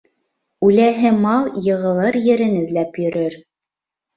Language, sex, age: Bashkir, female, 19-29